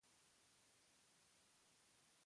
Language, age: Japanese, 30-39